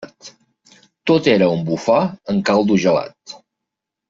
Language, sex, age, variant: Catalan, male, 50-59, Central